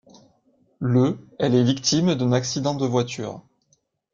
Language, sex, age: French, male, 19-29